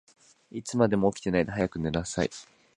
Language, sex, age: Japanese, male, 19-29